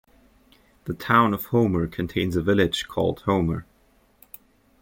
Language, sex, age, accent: English, male, 19-29, United States English